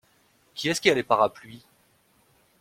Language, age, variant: French, 30-39, Français de métropole